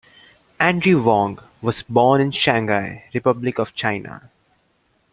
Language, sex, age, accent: English, male, under 19, India and South Asia (India, Pakistan, Sri Lanka)